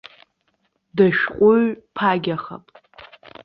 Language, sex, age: Abkhazian, female, 19-29